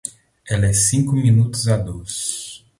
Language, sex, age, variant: Portuguese, male, 30-39, Portuguese (Brasil)